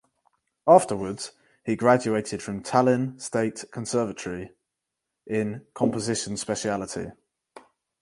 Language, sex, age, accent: English, male, 19-29, England English